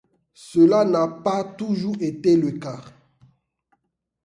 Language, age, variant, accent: French, 30-39, Français d'Afrique subsaharienne et des îles africaines, Français de Côte d’Ivoire